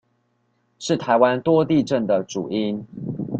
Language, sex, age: Chinese, male, 19-29